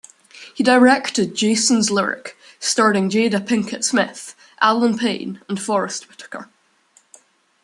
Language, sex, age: English, male, under 19